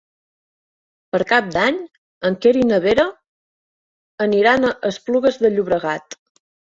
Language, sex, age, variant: Catalan, female, 30-39, Central